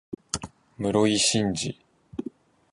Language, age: Japanese, under 19